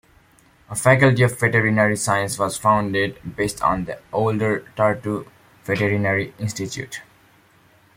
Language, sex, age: English, male, 19-29